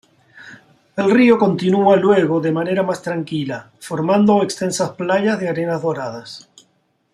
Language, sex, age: Spanish, male, 50-59